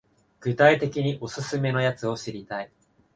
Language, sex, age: Japanese, male, 19-29